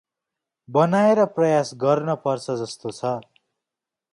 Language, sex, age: Nepali, male, 19-29